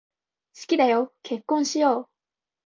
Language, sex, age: Japanese, female, 19-29